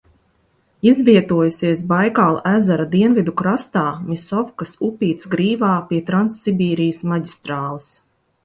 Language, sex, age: Latvian, female, 40-49